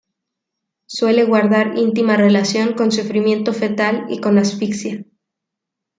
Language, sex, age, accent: Spanish, female, 19-29, México